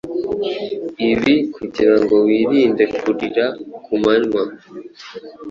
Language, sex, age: Kinyarwanda, male, 19-29